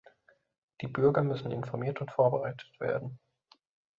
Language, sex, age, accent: German, male, 19-29, Deutschland Deutsch